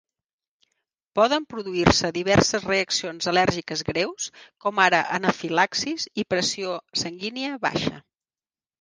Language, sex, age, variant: Catalan, female, 50-59, Central